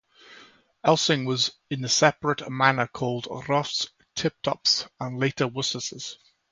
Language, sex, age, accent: English, male, 30-39, Welsh English